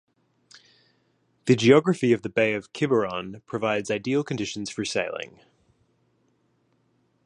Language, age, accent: English, 40-49, United States English; Australian English